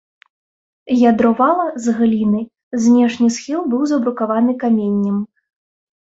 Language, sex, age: Belarusian, female, 30-39